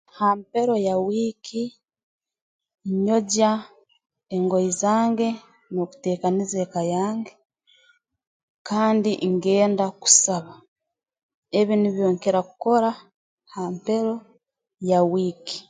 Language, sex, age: Tooro, female, 19-29